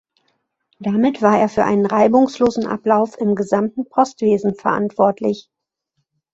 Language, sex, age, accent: German, female, 40-49, Deutschland Deutsch